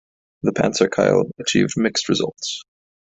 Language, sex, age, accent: English, male, 19-29, United States English